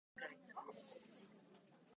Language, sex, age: Japanese, female, 19-29